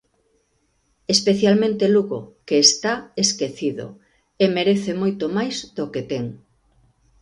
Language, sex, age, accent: Galician, female, 50-59, Oriental (común en zona oriental)